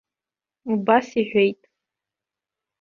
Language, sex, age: Abkhazian, female, 19-29